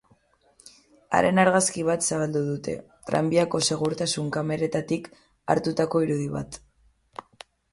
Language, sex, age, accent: Basque, female, 19-29, Mendebalekoa (Araba, Bizkaia, Gipuzkoako mendebaleko herri batzuk)